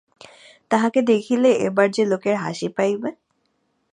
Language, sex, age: Bengali, female, 19-29